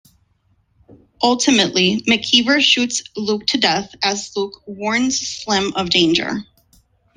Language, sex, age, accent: English, male, 30-39, India and South Asia (India, Pakistan, Sri Lanka)